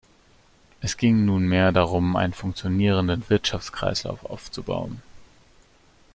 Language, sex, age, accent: German, male, 30-39, Deutschland Deutsch